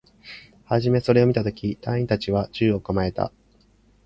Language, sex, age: Japanese, male, 40-49